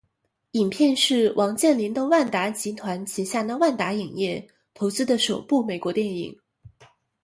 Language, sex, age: Chinese, female, 19-29